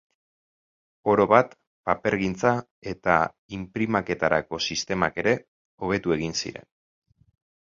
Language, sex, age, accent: Basque, male, 30-39, Mendebalekoa (Araba, Bizkaia, Gipuzkoako mendebaleko herri batzuk)